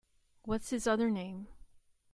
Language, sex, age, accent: English, female, 50-59, United States English